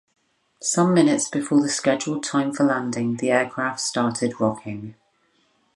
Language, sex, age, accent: English, female, 30-39, England English